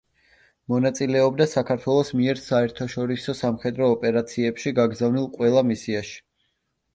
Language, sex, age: Georgian, male, 19-29